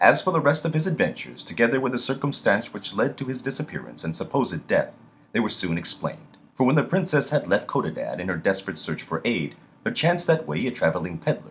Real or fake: real